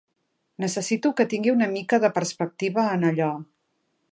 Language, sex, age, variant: Catalan, female, 40-49, Central